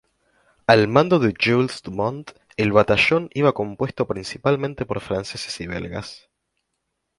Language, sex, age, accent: Spanish, male, under 19, Rioplatense: Argentina, Uruguay, este de Bolivia, Paraguay